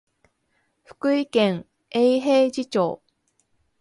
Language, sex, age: Japanese, female, 30-39